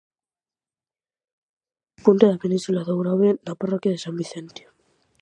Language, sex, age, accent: Galician, female, under 19, Atlántico (seseo e gheada)